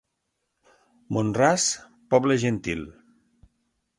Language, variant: Catalan, Nord-Occidental